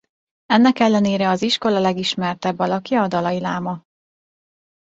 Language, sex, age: Hungarian, female, 19-29